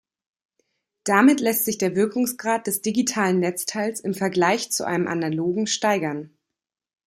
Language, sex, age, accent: German, female, 30-39, Deutschland Deutsch